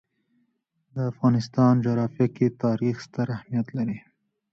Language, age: Pashto, 19-29